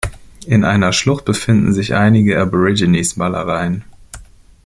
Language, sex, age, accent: German, male, 30-39, Deutschland Deutsch